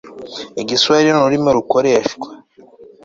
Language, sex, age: Kinyarwanda, male, 19-29